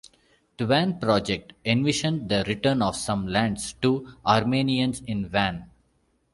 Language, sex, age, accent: English, male, 40-49, India and South Asia (India, Pakistan, Sri Lanka)